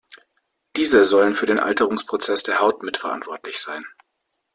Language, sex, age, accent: German, male, 30-39, Deutschland Deutsch